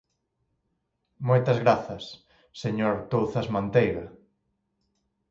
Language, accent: Galician, Normativo (estándar)